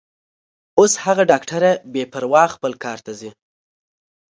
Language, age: Pashto, 19-29